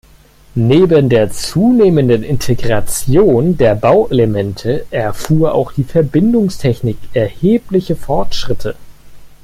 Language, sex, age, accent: German, male, 19-29, Deutschland Deutsch